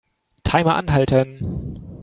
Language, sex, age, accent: German, male, 19-29, Deutschland Deutsch